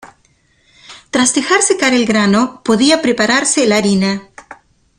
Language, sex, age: Spanish, female, 50-59